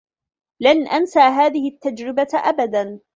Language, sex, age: Arabic, female, 19-29